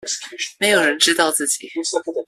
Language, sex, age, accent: Chinese, male, 19-29, 出生地：臺北市